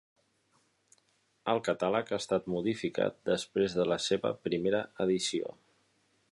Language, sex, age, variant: Catalan, male, 40-49, Central